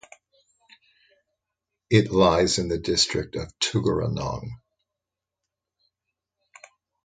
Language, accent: English, United States English